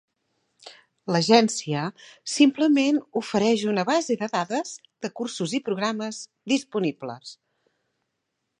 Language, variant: Catalan, Central